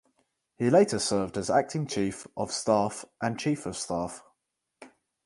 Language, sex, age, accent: English, male, 19-29, England English